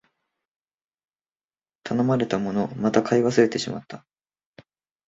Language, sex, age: Japanese, male, 19-29